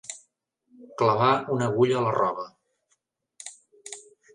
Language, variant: Catalan, Central